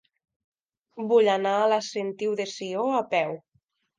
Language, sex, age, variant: Catalan, female, 19-29, Nord-Occidental